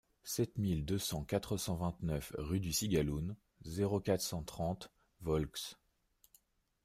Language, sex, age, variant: French, male, 30-39, Français de métropole